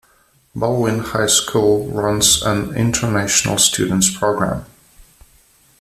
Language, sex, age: English, male, 30-39